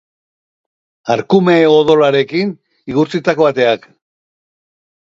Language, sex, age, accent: Basque, male, 50-59, Erdialdekoa edo Nafarra (Gipuzkoa, Nafarroa)